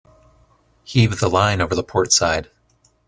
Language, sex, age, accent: English, male, 19-29, United States English